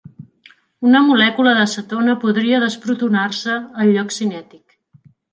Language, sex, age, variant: Catalan, female, 40-49, Central